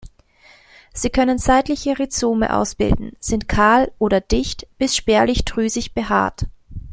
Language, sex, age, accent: German, female, 30-39, Österreichisches Deutsch